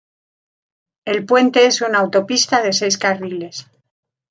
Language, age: Spanish, 60-69